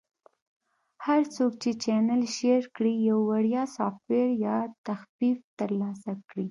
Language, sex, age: Pashto, female, 19-29